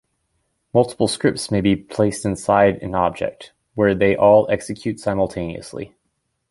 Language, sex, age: English, male, 30-39